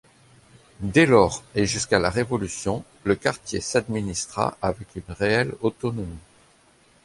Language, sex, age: French, male, 50-59